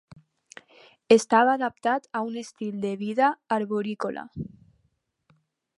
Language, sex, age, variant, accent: Catalan, female, under 19, Alacantí, valencià